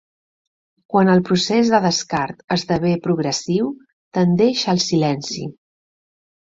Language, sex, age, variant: Catalan, female, 50-59, Central